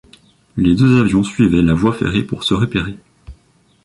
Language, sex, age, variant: French, male, under 19, Français de métropole